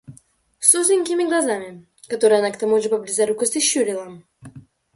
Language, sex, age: Russian, female, under 19